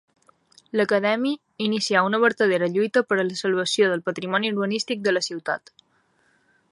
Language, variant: Catalan, Balear